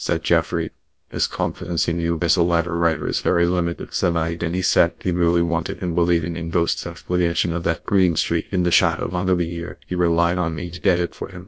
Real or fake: fake